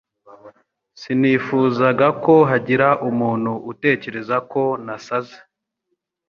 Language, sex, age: Kinyarwanda, male, 19-29